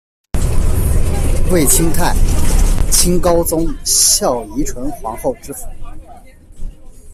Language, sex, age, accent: Chinese, male, 30-39, 出生地：江苏省